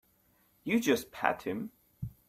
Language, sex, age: English, male, 19-29